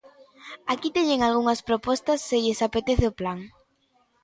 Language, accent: Galician, Normativo (estándar)